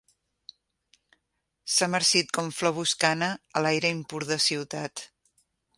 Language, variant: Catalan, Central